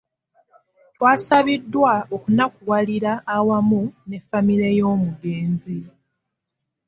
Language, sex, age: Ganda, female, 19-29